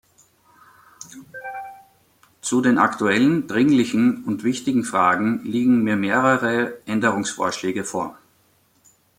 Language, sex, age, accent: German, male, 40-49, Österreichisches Deutsch